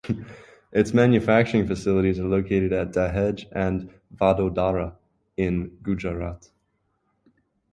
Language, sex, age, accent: English, male, 19-29, United States English